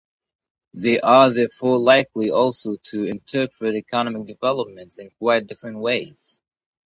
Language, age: English, under 19